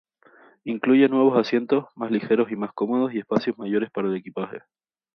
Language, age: Spanish, 19-29